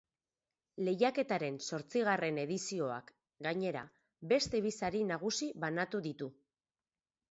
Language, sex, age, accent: Basque, female, 40-49, Mendebalekoa (Araba, Bizkaia, Gipuzkoako mendebaleko herri batzuk)